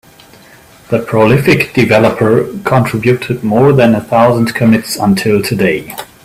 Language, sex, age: English, male, 40-49